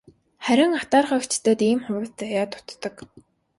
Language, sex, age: Mongolian, female, 19-29